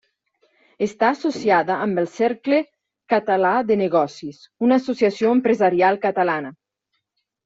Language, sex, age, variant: Catalan, female, 40-49, Septentrional